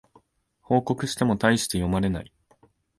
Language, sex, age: Japanese, male, 19-29